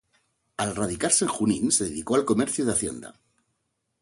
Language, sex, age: Spanish, male, 50-59